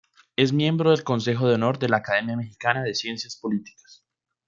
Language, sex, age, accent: Spanish, male, 19-29, Andino-Pacífico: Colombia, Perú, Ecuador, oeste de Bolivia y Venezuela andina